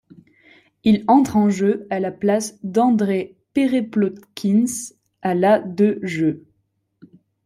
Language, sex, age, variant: French, female, 19-29, Français de métropole